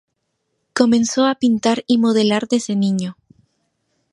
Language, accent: Spanish, Andino-Pacífico: Colombia, Perú, Ecuador, oeste de Bolivia y Venezuela andina